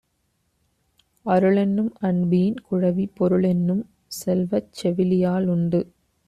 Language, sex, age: Tamil, female, 30-39